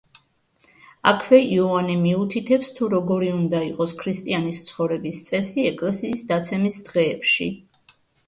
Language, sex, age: Georgian, female, 50-59